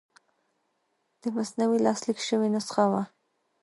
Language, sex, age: Pashto, female, 19-29